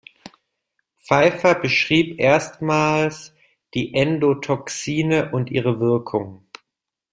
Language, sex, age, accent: German, male, 19-29, Deutschland Deutsch